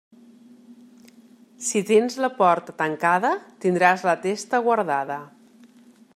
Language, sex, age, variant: Catalan, female, 40-49, Central